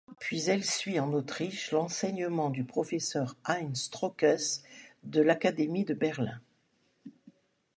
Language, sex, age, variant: French, female, 60-69, Français de métropole